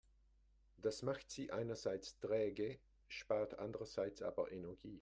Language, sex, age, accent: German, male, 60-69, Schweizerdeutsch